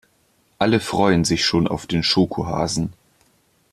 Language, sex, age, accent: German, male, under 19, Deutschland Deutsch